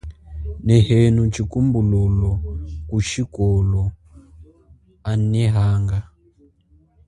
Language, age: Chokwe, 19-29